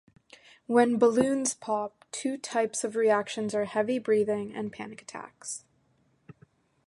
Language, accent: English, United States English